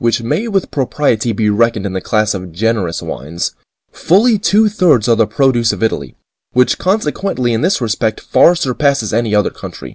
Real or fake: real